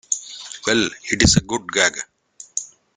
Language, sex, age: English, male, 40-49